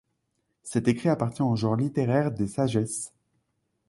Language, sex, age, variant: French, male, 19-29, Français de métropole